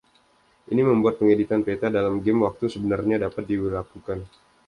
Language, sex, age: Indonesian, male, 19-29